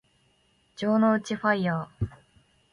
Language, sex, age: Japanese, female, 19-29